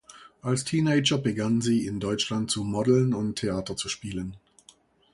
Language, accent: German, Deutschland Deutsch